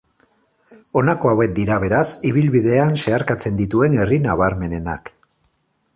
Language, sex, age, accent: Basque, male, 40-49, Mendebalekoa (Araba, Bizkaia, Gipuzkoako mendebaleko herri batzuk)